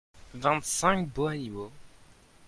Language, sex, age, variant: French, male, under 19, Français de métropole